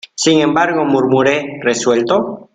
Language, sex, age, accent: Spanish, male, 19-29, México